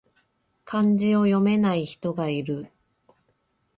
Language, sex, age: Japanese, female, 40-49